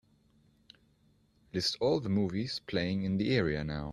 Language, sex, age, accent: English, male, 19-29, England English